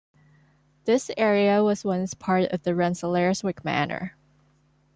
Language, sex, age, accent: English, female, 19-29, Hong Kong English